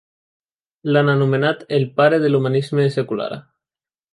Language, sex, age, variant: Catalan, male, 19-29, Central